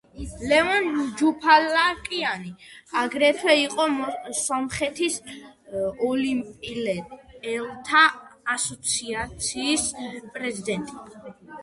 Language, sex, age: Georgian, female, under 19